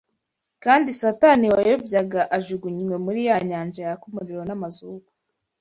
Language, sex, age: Kinyarwanda, female, 19-29